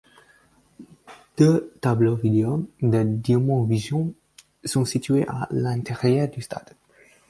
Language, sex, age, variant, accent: French, male, under 19, Français d'Afrique subsaharienne et des îles africaines, Français de Madagascar